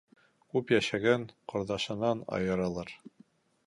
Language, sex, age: Bashkir, male, 40-49